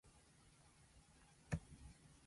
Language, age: Japanese, 19-29